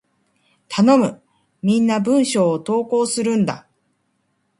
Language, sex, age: Japanese, female, 40-49